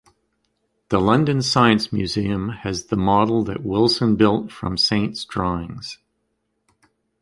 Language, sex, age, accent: English, male, 60-69, Canadian English